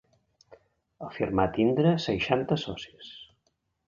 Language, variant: Catalan, Central